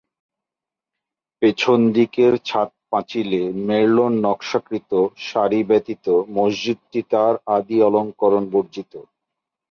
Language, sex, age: Bengali, male, 40-49